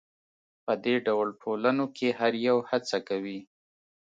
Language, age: Pashto, 30-39